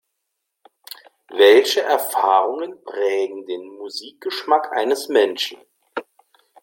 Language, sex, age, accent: German, male, 30-39, Deutschland Deutsch